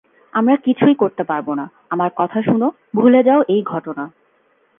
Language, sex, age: Bengali, female, 19-29